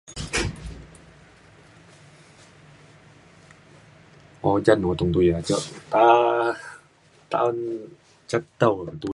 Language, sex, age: Mainstream Kenyah, female, 19-29